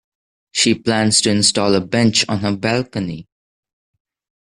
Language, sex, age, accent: English, male, 19-29, India and South Asia (India, Pakistan, Sri Lanka)